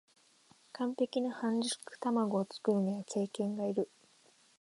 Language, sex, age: Japanese, female, 19-29